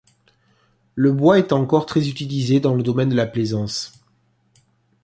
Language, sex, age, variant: French, male, 30-39, Français de métropole